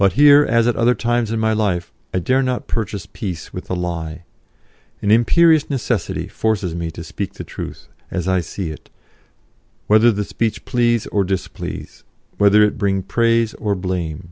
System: none